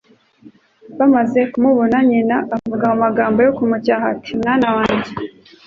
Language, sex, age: Kinyarwanda, female, 19-29